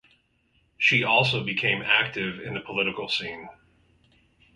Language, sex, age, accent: English, male, 40-49, United States English